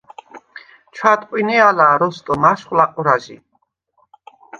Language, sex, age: Svan, female, 50-59